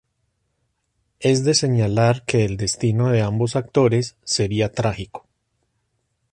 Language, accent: Spanish, Andino-Pacífico: Colombia, Perú, Ecuador, oeste de Bolivia y Venezuela andina